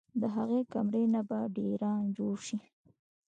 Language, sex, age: Pashto, female, 19-29